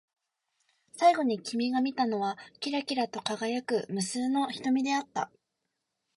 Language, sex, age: Japanese, female, 19-29